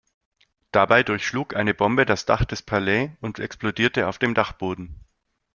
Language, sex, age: German, male, 30-39